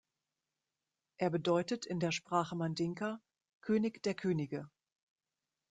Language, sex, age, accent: German, female, 40-49, Deutschland Deutsch